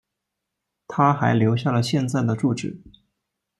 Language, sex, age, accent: Chinese, male, 19-29, 出生地：四川省